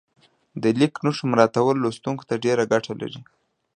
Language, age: Pashto, under 19